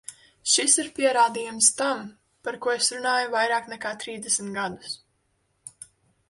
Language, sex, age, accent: Latvian, female, 19-29, Riga